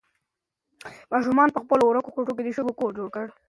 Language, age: Pashto, 19-29